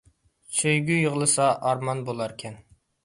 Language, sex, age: Uyghur, male, 19-29